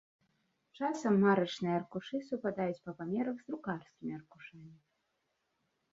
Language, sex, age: Belarusian, female, 40-49